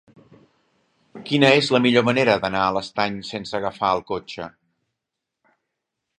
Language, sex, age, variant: Catalan, male, 50-59, Central